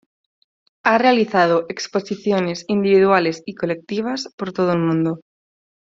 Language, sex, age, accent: Spanish, female, 19-29, España: Norte peninsular (Asturias, Castilla y León, Cantabria, País Vasco, Navarra, Aragón, La Rioja, Guadalajara, Cuenca)